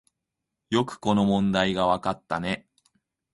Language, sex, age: Japanese, male, 19-29